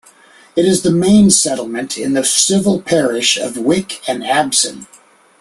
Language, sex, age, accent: English, male, 50-59, United States English